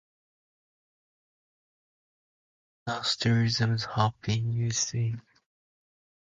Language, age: English, 19-29